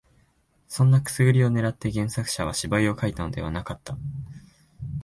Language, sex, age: Japanese, male, 19-29